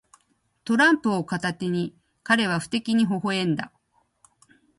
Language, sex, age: Japanese, female, 50-59